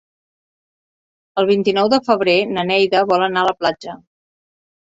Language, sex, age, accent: Catalan, female, 50-59, Català central